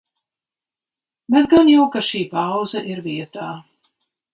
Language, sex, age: Latvian, female, 60-69